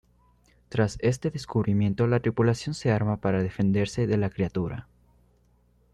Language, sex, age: Spanish, male, under 19